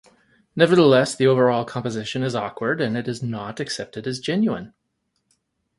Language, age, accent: English, 40-49, United States English